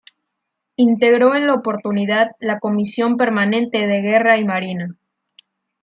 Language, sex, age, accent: Spanish, female, 19-29, México